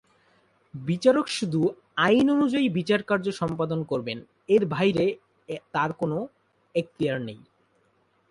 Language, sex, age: Bengali, male, 19-29